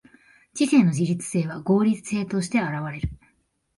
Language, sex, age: Japanese, female, 19-29